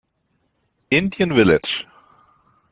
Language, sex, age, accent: German, male, 40-49, Deutschland Deutsch